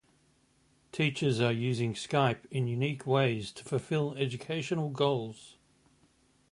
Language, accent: English, Australian English